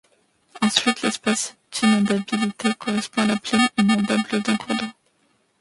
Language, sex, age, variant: French, male, 40-49, Français de métropole